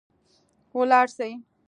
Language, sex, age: Pashto, female, 30-39